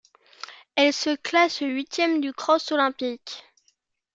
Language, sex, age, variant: French, female, under 19, Français de métropole